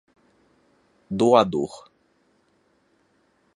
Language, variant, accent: Portuguese, Portuguese (Brasil), Mineiro